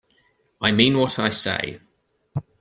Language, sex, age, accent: English, male, 30-39, England English